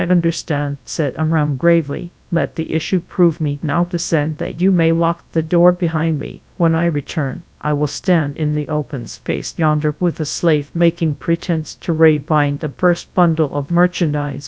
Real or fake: fake